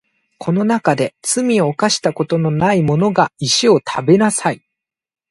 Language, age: Japanese, 19-29